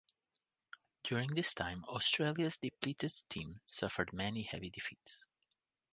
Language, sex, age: English, male, 40-49